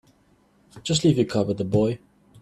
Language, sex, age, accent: English, male, 30-39, England English